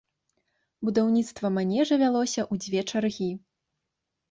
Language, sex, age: Belarusian, female, 19-29